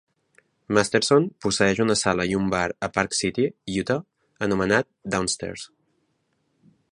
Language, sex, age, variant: Catalan, male, 19-29, Central